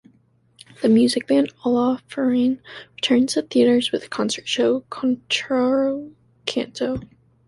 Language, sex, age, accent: English, female, 19-29, United States English